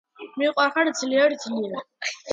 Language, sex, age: Georgian, female, 50-59